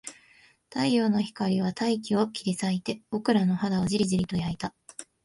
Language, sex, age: Japanese, female, 19-29